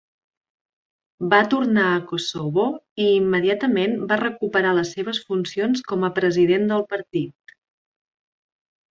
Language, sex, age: Catalan, female, 30-39